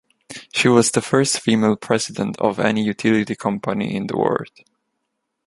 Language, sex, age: English, male, 19-29